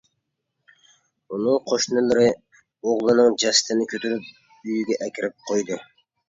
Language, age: Uyghur, 30-39